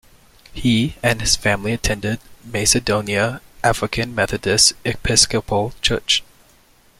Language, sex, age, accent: English, male, 19-29, United States English